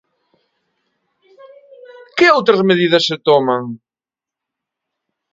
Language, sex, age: Galician, male, 40-49